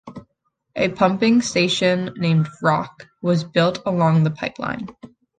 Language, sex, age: English, female, 19-29